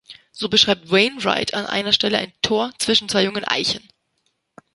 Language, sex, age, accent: German, female, 30-39, Deutschland Deutsch